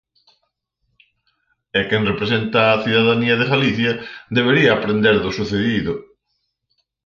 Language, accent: Galician, Atlántico (seseo e gheada)